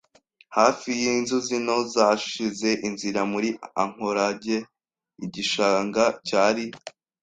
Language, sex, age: Kinyarwanda, male, under 19